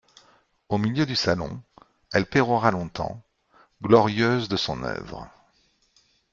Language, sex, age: French, male, 50-59